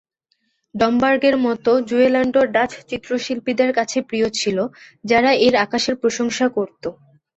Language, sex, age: Bengali, female, 19-29